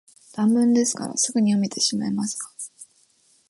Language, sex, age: Japanese, female, 19-29